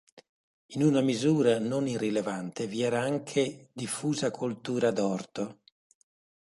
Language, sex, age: Italian, male, 60-69